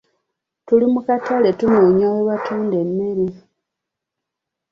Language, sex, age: Ganda, female, 40-49